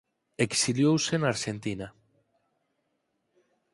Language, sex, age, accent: Galician, male, 40-49, Normativo (estándar)